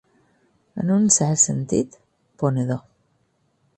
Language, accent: Catalan, mallorquí